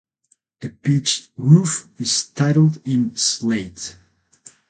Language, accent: English, United States English